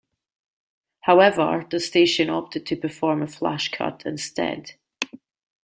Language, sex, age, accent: English, female, 40-49, Scottish English